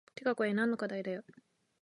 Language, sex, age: Japanese, female, under 19